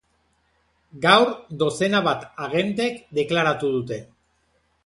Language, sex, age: Basque, male, 40-49